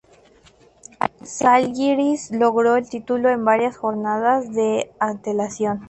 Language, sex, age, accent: Spanish, male, 19-29, México